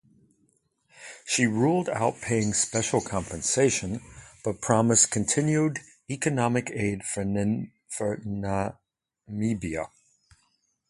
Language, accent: English, United States English